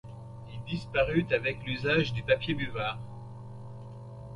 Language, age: French, 60-69